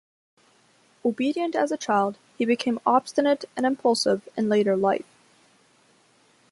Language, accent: English, Canadian English